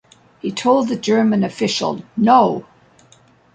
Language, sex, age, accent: English, female, 60-69, Canadian English